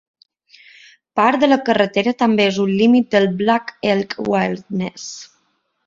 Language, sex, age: Catalan, female, 30-39